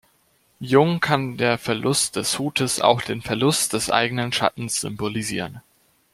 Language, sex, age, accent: German, male, under 19, Deutschland Deutsch